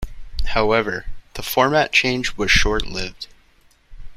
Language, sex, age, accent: English, male, 19-29, United States English